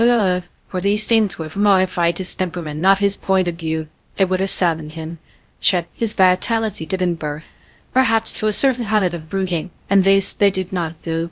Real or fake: fake